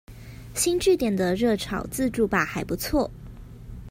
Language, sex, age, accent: Chinese, female, 19-29, 出生地：臺北市